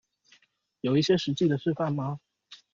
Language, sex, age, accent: Chinese, male, 30-39, 出生地：臺北市